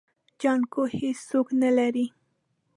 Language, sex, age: Pashto, female, 19-29